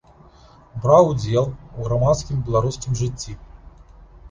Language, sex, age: Belarusian, male, 40-49